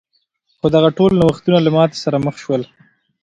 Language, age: Pashto, 19-29